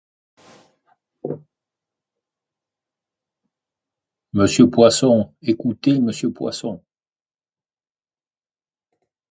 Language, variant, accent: French, Français de métropole, Français du sud de la France